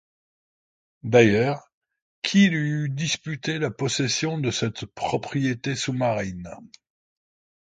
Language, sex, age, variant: French, male, 60-69, Français de métropole